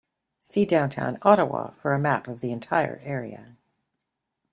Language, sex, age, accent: English, female, 60-69, Canadian English